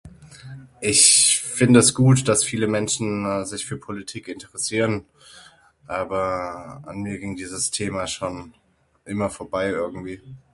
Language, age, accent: German, 30-39, Deutschland Deutsch